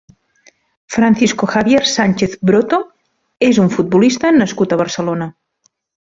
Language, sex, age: Catalan, female, 40-49